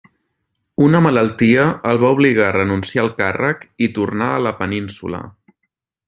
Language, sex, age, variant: Catalan, male, 19-29, Central